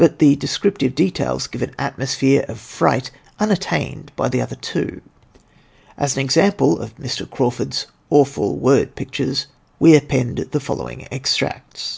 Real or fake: real